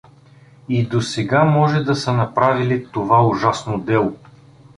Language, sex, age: Bulgarian, male, 40-49